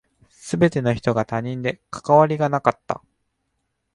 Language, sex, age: Japanese, male, under 19